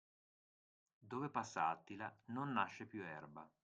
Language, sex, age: Italian, male, 50-59